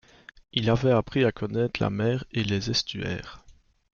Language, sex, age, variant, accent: French, male, 19-29, Français d'Europe, Français de Belgique